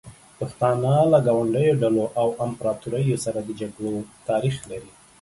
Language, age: Pashto, 30-39